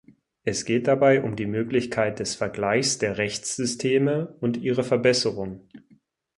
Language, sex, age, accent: German, male, 30-39, Deutschland Deutsch